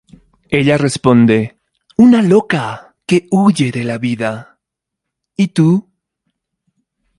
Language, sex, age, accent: Spanish, male, 30-39, Andino-Pacífico: Colombia, Perú, Ecuador, oeste de Bolivia y Venezuela andina